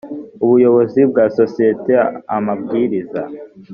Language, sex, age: Kinyarwanda, male, under 19